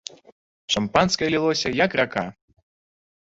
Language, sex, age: Belarusian, male, 19-29